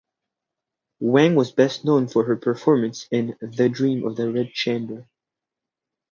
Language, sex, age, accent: English, male, under 19, United States English